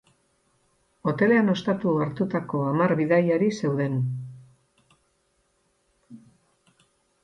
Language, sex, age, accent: Basque, female, 60-69, Erdialdekoa edo Nafarra (Gipuzkoa, Nafarroa)